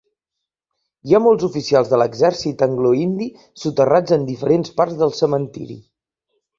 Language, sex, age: Catalan, male, 30-39